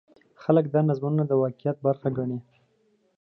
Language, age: Pashto, 19-29